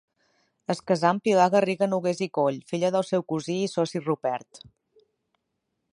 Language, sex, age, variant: Catalan, female, 30-39, Nord-Occidental